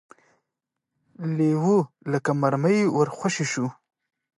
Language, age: Pashto, 19-29